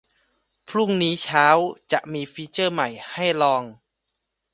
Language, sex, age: Thai, male, 19-29